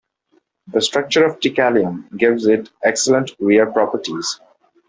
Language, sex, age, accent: English, male, 19-29, India and South Asia (India, Pakistan, Sri Lanka)